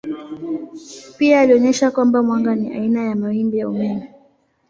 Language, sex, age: Swahili, female, 19-29